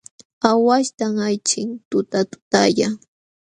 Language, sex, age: Jauja Wanca Quechua, female, 19-29